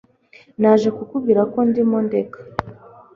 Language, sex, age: Kinyarwanda, female, 19-29